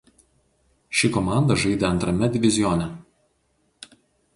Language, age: Lithuanian, 40-49